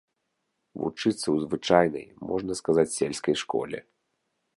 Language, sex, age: Belarusian, male, 30-39